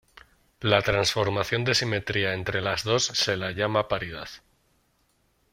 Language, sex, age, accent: Spanish, male, 30-39, España: Norte peninsular (Asturias, Castilla y León, Cantabria, País Vasco, Navarra, Aragón, La Rioja, Guadalajara, Cuenca)